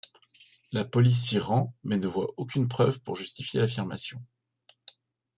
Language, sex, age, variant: French, male, 30-39, Français de métropole